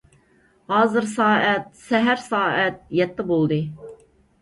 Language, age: Uyghur, 30-39